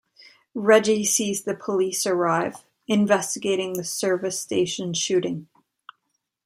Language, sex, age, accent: English, female, 30-39, Canadian English